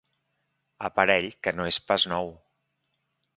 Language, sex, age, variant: Catalan, male, 40-49, Central